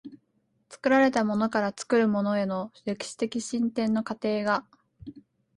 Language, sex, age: Japanese, female, 19-29